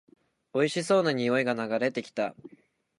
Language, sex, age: Japanese, male, 19-29